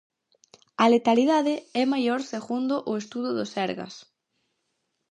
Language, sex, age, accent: Galician, female, under 19, Central (gheada)